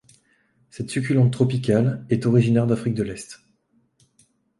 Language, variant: French, Français de métropole